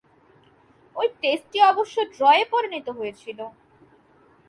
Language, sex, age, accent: Bengali, female, 19-29, শুদ্ধ বাংলা